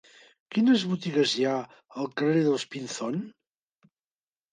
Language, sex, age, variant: Catalan, male, 50-59, Central